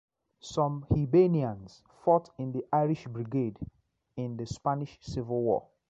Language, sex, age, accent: English, male, 19-29, Southern African (South Africa, Zimbabwe, Namibia)